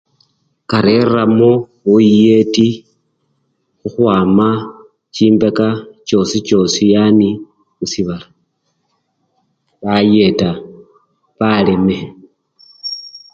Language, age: Luyia, 50-59